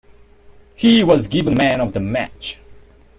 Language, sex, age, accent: English, male, 19-29, Malaysian English